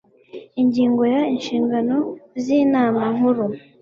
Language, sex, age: Kinyarwanda, female, 19-29